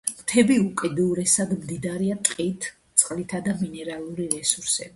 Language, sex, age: Georgian, female, 60-69